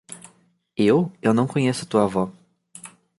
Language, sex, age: Portuguese, male, 19-29